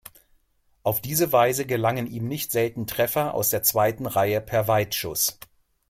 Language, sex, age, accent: German, male, 40-49, Deutschland Deutsch